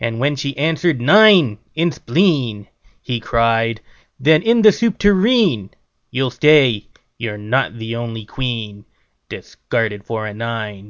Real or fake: real